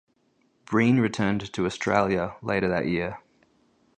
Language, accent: English, Australian English